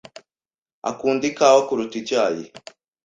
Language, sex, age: Kinyarwanda, male, 19-29